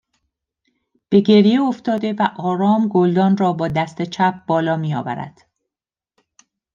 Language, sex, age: Persian, female, 40-49